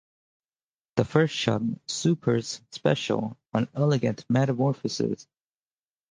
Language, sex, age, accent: English, male, 30-39, United States English